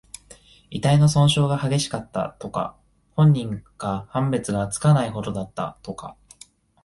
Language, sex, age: Japanese, male, 19-29